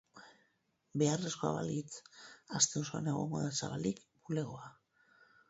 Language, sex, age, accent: Basque, female, 40-49, Mendebalekoa (Araba, Bizkaia, Gipuzkoako mendebaleko herri batzuk)